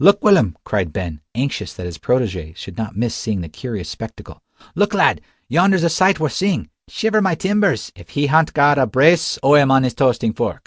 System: none